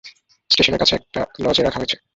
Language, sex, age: Bengali, male, 19-29